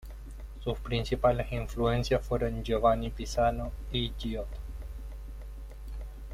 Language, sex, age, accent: Spanish, male, 30-39, Rioplatense: Argentina, Uruguay, este de Bolivia, Paraguay